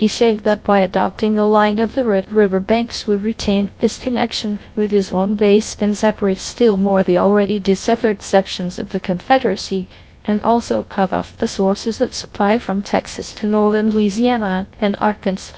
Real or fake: fake